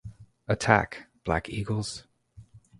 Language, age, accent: English, 30-39, United States English